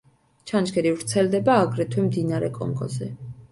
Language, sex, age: Georgian, female, 19-29